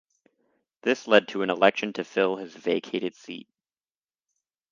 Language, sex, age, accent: English, male, 19-29, United States English